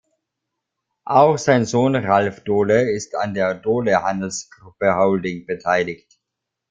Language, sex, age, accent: German, male, 30-39, Österreichisches Deutsch